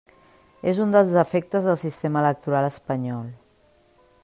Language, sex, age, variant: Catalan, female, 40-49, Central